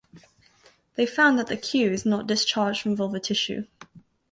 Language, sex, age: English, female, under 19